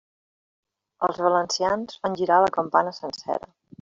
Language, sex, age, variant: Catalan, female, 30-39, Central